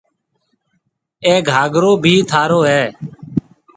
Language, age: Marwari (Pakistan), 40-49